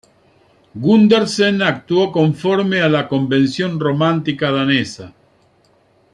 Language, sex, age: Spanish, male, 50-59